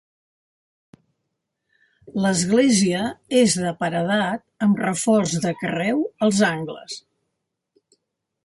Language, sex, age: Catalan, female, 70-79